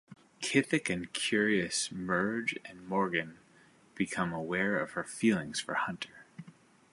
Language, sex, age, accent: English, male, 30-39, United States English